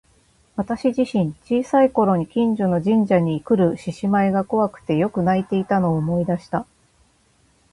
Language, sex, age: Japanese, female, 40-49